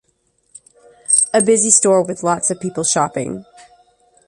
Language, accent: English, United States English